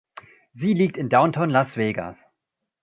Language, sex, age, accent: German, male, 30-39, Deutschland Deutsch